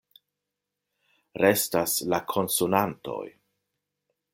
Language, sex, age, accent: Esperanto, male, 50-59, Internacia